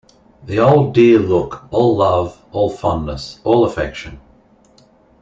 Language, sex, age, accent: English, male, 40-49, Australian English